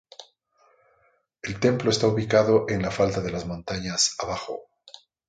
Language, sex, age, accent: Spanish, male, 50-59, Andino-Pacífico: Colombia, Perú, Ecuador, oeste de Bolivia y Venezuela andina